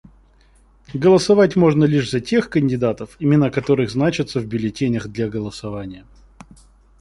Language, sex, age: Russian, male, 19-29